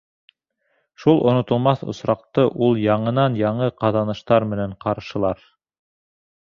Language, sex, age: Bashkir, male, 19-29